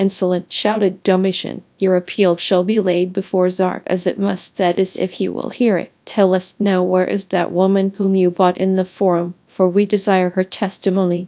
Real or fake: fake